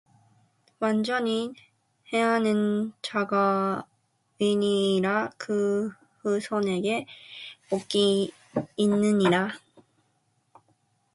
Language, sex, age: Korean, female, 19-29